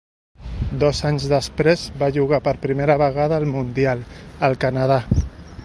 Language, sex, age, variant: Catalan, male, 40-49, Central